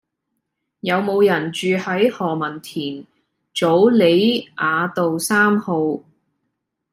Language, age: Cantonese, 19-29